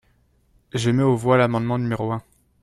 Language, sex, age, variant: French, male, 19-29, Français de métropole